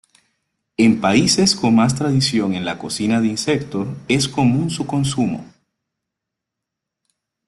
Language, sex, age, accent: Spanish, male, 30-39, Caribe: Cuba, Venezuela, Puerto Rico, República Dominicana, Panamá, Colombia caribeña, México caribeño, Costa del golfo de México